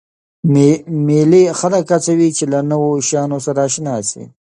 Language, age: Pashto, 30-39